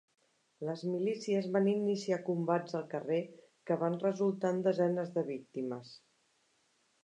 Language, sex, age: Catalan, female, 60-69